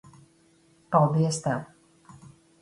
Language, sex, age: Latvian, female, 50-59